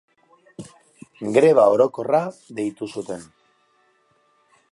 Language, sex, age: Basque, male, 40-49